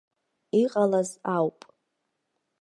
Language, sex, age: Abkhazian, female, 19-29